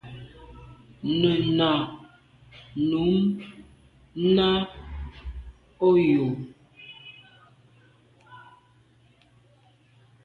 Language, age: Medumba, 30-39